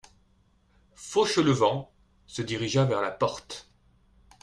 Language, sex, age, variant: French, male, 30-39, Français de métropole